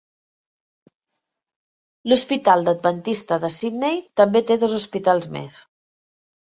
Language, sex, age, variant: Catalan, female, 40-49, Central